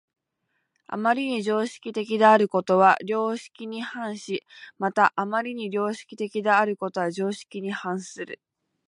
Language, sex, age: Japanese, female, 19-29